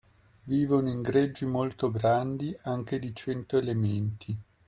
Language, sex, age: Italian, male, 40-49